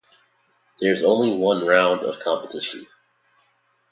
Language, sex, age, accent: English, male, under 19, United States English